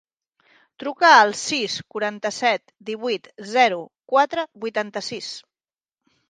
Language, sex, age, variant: Catalan, female, 50-59, Central